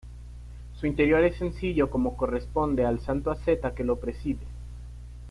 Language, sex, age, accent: Spanish, male, under 19, Andino-Pacífico: Colombia, Perú, Ecuador, oeste de Bolivia y Venezuela andina